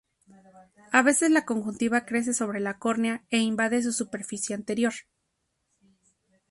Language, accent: Spanish, México